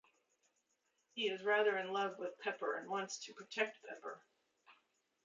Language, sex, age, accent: English, female, 60-69, United States English